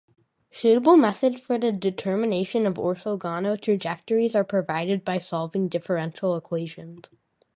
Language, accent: English, United States English